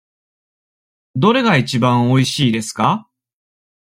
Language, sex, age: Japanese, male, 30-39